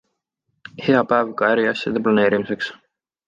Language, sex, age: Estonian, male, 19-29